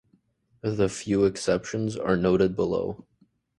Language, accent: English, Canadian English